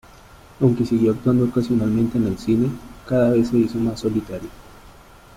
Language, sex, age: Spanish, male, 30-39